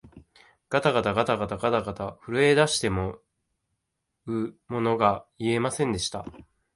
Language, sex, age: Japanese, male, 19-29